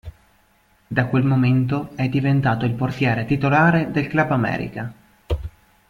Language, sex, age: Italian, male, 19-29